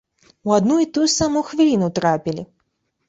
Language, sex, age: Belarusian, female, 19-29